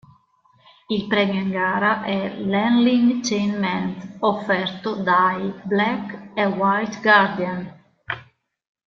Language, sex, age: Italian, female, 50-59